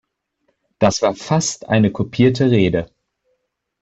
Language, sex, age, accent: German, male, 19-29, Deutschland Deutsch